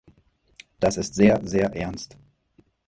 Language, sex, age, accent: German, male, 30-39, Deutschland Deutsch